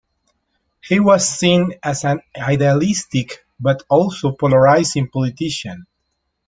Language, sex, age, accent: English, male, 30-39, United States English